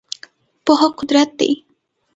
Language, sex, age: Pashto, female, 19-29